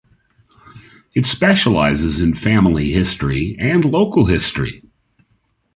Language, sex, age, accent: English, male, 70-79, United States English